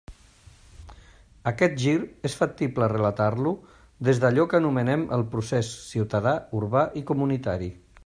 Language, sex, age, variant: Catalan, male, 60-69, Nord-Occidental